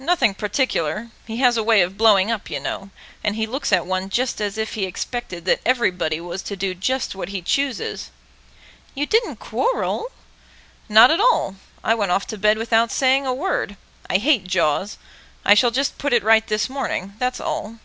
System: none